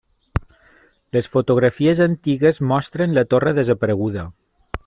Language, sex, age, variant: Catalan, male, 40-49, Balear